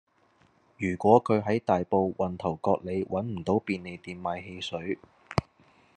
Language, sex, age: Cantonese, male, 19-29